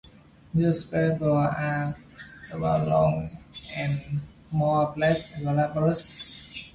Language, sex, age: English, male, 19-29